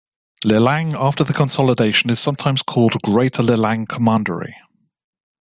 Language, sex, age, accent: English, male, 30-39, England English